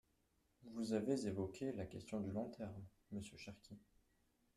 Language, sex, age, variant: French, male, under 19, Français de métropole